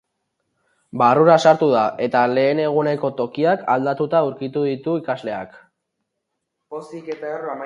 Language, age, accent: Basque, 19-29, Erdialdekoa edo Nafarra (Gipuzkoa, Nafarroa)